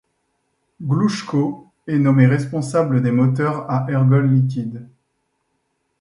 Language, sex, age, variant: French, male, 30-39, Français de métropole